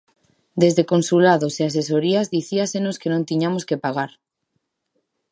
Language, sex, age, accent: Galician, female, 19-29, Normativo (estándar)